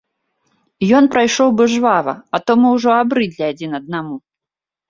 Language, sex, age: Belarusian, female, 30-39